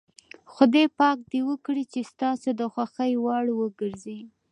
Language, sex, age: Pashto, female, 19-29